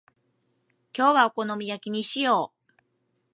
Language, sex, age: Japanese, female, 50-59